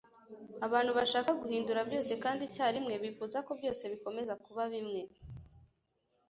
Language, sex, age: Kinyarwanda, female, under 19